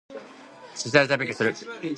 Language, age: Japanese, 19-29